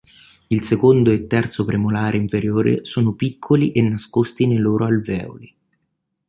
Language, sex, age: Italian, male, 19-29